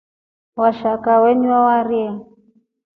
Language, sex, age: Rombo, female, 40-49